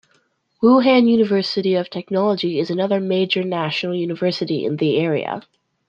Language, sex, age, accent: English, female, under 19, United States English